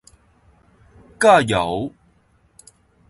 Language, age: Cantonese, 30-39